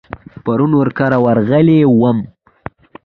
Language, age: Pashto, under 19